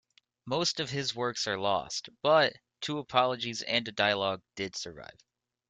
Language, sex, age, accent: English, male, 19-29, United States English